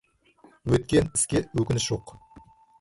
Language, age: Kazakh, 30-39